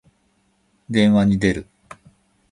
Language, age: Japanese, 50-59